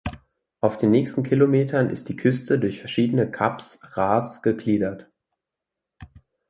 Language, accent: German, Deutschland Deutsch